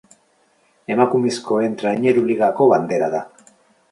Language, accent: Basque, Mendebalekoa (Araba, Bizkaia, Gipuzkoako mendebaleko herri batzuk)